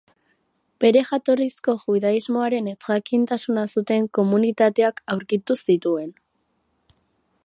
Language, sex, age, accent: Basque, female, under 19, Erdialdekoa edo Nafarra (Gipuzkoa, Nafarroa)